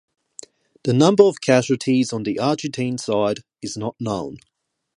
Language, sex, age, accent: English, male, 19-29, Australian English; England English